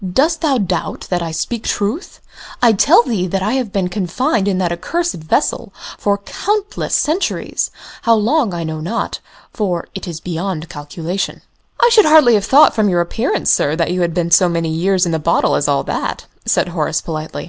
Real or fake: real